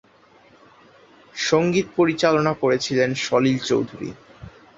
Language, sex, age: Bengali, male, under 19